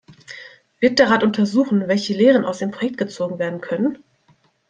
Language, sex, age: German, female, 19-29